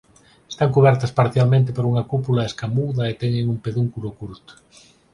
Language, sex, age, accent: Galician, male, 40-49, Normativo (estándar)